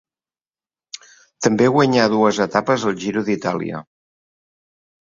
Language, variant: Catalan, Central